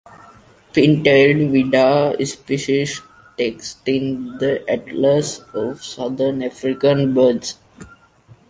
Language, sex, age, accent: English, male, under 19, India and South Asia (India, Pakistan, Sri Lanka)